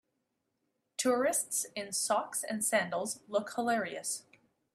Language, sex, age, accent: English, female, 19-29, Canadian English